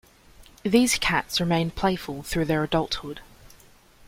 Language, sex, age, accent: English, female, 19-29, Australian English